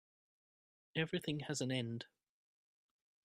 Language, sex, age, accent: English, male, 40-49, England English